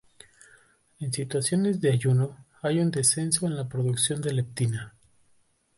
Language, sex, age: Spanish, male, 19-29